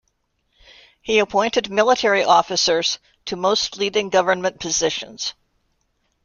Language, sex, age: English, female, 70-79